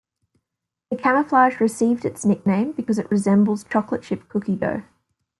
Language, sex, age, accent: English, female, 19-29, Australian English